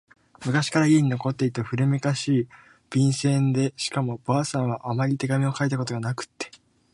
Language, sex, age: Japanese, male, 19-29